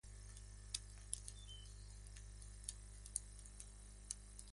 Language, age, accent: Spanish, 40-49, España: Centro-Sur peninsular (Madrid, Toledo, Castilla-La Mancha)